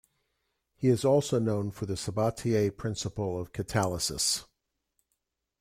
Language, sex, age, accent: English, male, 70-79, United States English